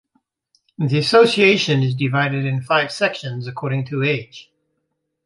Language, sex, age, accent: English, male, 50-59, United States English